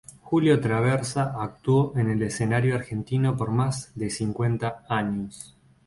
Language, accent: Spanish, Rioplatense: Argentina, Uruguay, este de Bolivia, Paraguay